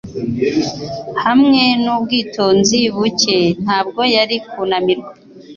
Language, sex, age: Kinyarwanda, female, under 19